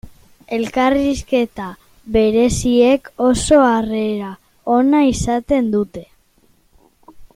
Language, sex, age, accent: Basque, male, 50-59, Erdialdekoa edo Nafarra (Gipuzkoa, Nafarroa)